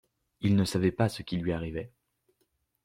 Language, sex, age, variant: French, male, under 19, Français de métropole